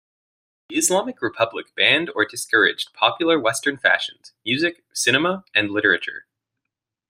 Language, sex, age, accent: English, male, 19-29, Canadian English